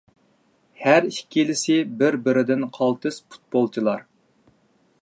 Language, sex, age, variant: Uyghur, male, 80-89, ئۇيغۇر تىلى